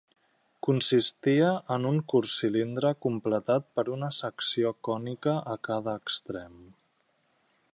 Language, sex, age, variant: Catalan, male, 40-49, Central